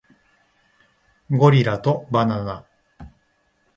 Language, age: Japanese, 40-49